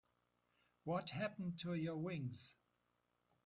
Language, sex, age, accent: English, male, 60-69, England English